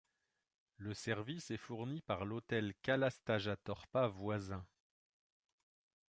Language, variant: French, Français de métropole